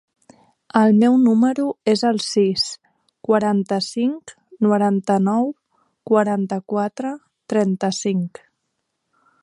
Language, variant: Catalan, Central